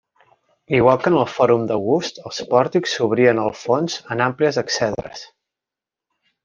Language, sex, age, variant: Catalan, male, 30-39, Central